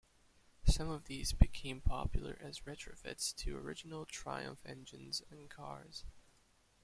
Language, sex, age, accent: English, male, 19-29, United States English